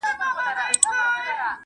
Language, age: Pashto, 30-39